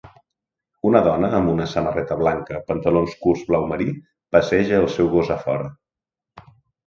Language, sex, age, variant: Catalan, male, 40-49, Central